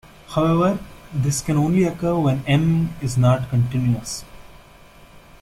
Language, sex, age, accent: English, male, 19-29, India and South Asia (India, Pakistan, Sri Lanka)